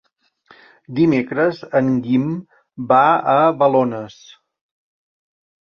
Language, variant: Catalan, Central